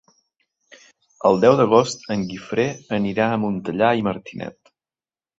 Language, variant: Catalan, Central